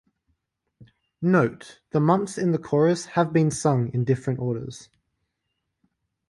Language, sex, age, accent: English, male, 19-29, Australian English